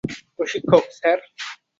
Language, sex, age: Bengali, male, 19-29